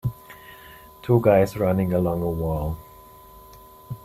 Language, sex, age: English, male, 30-39